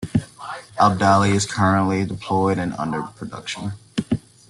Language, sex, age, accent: English, female, 19-29, Australian English